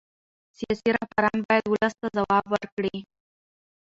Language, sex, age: Pashto, female, 19-29